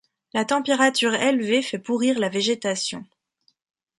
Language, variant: French, Français de métropole